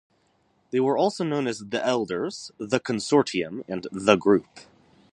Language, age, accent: English, under 19, United States English